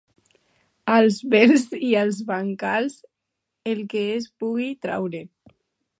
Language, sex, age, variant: Catalan, female, under 19, Alacantí